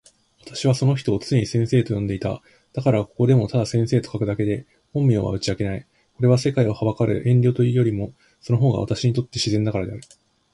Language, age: Japanese, 19-29